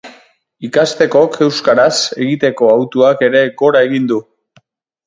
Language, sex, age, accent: Basque, male, 30-39, Erdialdekoa edo Nafarra (Gipuzkoa, Nafarroa)